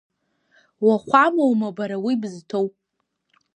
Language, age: Abkhazian, under 19